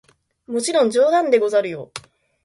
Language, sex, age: Japanese, female, 19-29